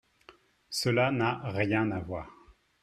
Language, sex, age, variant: French, male, 40-49, Français de métropole